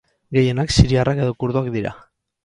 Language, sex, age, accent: Basque, male, 30-39, Mendebalekoa (Araba, Bizkaia, Gipuzkoako mendebaleko herri batzuk)